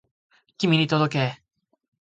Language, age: Japanese, 19-29